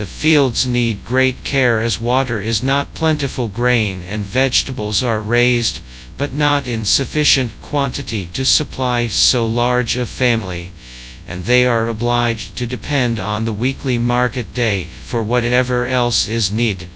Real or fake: fake